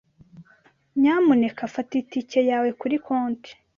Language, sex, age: Kinyarwanda, male, 30-39